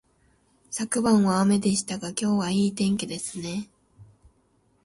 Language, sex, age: Japanese, female, 19-29